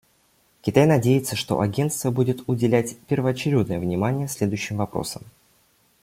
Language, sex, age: Russian, male, 19-29